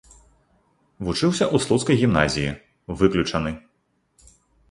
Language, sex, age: Belarusian, male, 30-39